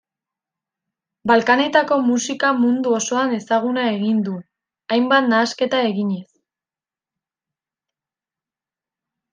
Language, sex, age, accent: Basque, female, under 19, Erdialdekoa edo Nafarra (Gipuzkoa, Nafarroa)